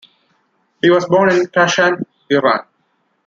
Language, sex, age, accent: English, male, 19-29, India and South Asia (India, Pakistan, Sri Lanka)